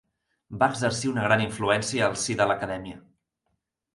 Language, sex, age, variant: Catalan, male, 19-29, Central